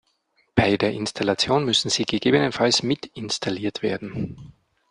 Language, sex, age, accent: German, male, 40-49, Österreichisches Deutsch